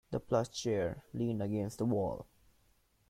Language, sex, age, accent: English, male, 19-29, India and South Asia (India, Pakistan, Sri Lanka)